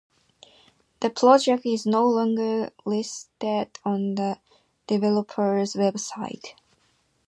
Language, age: English, 19-29